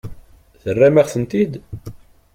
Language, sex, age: Kabyle, male, 40-49